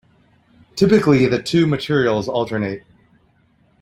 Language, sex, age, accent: English, male, 30-39, United States English